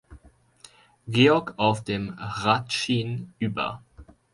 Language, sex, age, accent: German, male, 19-29, Deutschland Deutsch